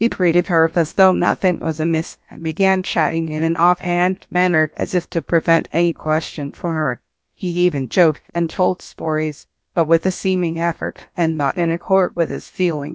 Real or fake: fake